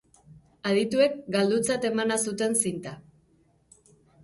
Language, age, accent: Basque, 40-49, Erdialdekoa edo Nafarra (Gipuzkoa, Nafarroa)